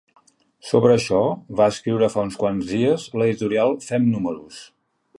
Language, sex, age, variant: Catalan, male, 50-59, Central